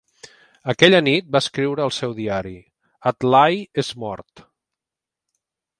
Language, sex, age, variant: Catalan, male, 50-59, Central